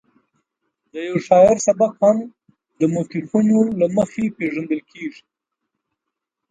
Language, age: Pashto, 50-59